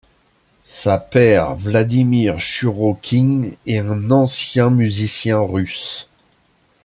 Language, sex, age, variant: French, male, 50-59, Français de métropole